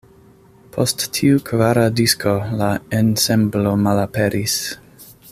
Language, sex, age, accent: Esperanto, male, 30-39, Internacia